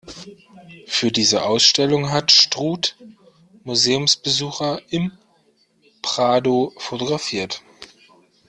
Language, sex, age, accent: German, male, 30-39, Deutschland Deutsch